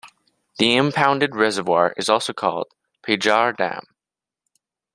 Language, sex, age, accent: English, male, 19-29, Canadian English